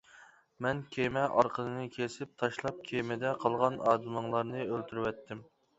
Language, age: Uyghur, 19-29